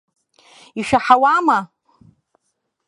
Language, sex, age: Abkhazian, female, 40-49